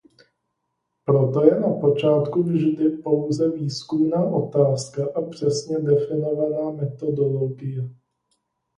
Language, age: Czech, 30-39